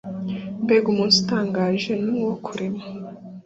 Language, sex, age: Kinyarwanda, female, 19-29